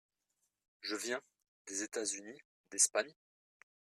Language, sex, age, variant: French, male, 30-39, Français de métropole